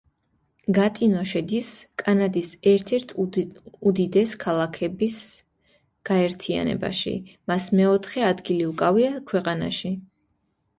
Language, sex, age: Georgian, female, 19-29